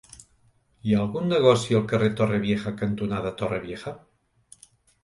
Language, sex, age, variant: Catalan, male, 60-69, Central